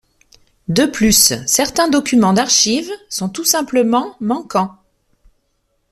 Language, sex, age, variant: French, male, 19-29, Français de métropole